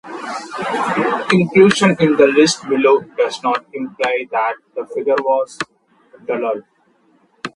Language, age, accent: English, 19-29, India and South Asia (India, Pakistan, Sri Lanka)